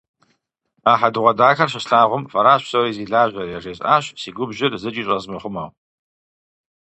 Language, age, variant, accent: Kabardian, 40-49, Адыгэбзэ (Къэбэрдей, Кирил, псоми зэдай), Джылэхъстэней (Gilahsteney)